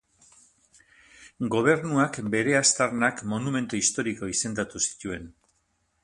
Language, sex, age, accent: Basque, male, 60-69, Erdialdekoa edo Nafarra (Gipuzkoa, Nafarroa)